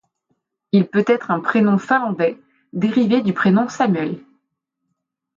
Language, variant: French, Français de métropole